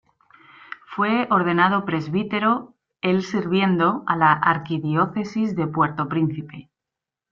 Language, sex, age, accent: Spanish, female, 40-49, España: Centro-Sur peninsular (Madrid, Toledo, Castilla-La Mancha)